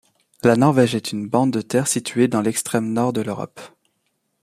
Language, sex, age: French, male, 30-39